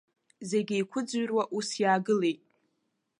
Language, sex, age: Abkhazian, female, 19-29